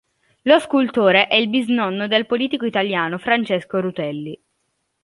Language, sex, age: Italian, female, under 19